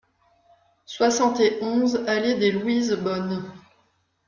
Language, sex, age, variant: French, female, 40-49, Français de métropole